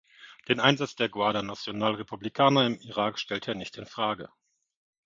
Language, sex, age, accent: German, male, 40-49, Deutschland Deutsch